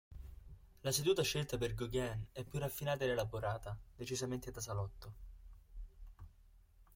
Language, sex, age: Italian, male, 19-29